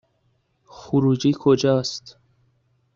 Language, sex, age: Persian, male, 19-29